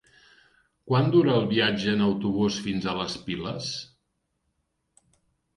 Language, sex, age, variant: Catalan, male, 50-59, Central